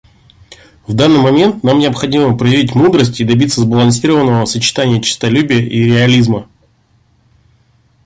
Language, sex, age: Russian, male, 30-39